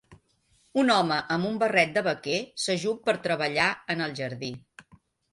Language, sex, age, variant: Catalan, female, 50-59, Central